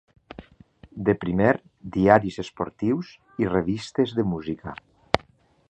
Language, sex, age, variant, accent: Catalan, male, 50-59, Valencià central, valencià